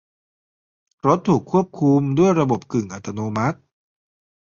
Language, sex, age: Thai, male, 30-39